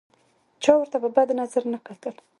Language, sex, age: Pashto, female, 19-29